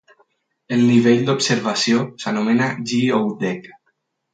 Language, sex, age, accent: Catalan, male, 19-29, valencià